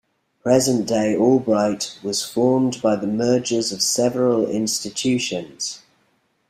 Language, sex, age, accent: English, male, 40-49, England English